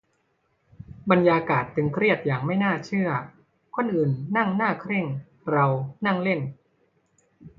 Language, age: Thai, 30-39